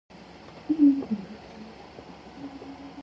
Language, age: English, 19-29